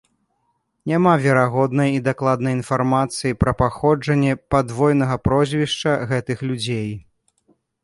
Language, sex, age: Belarusian, male, 30-39